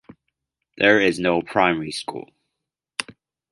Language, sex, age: English, male, under 19